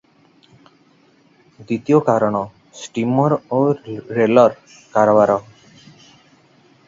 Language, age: Odia, 19-29